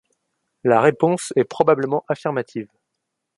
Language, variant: French, Français de métropole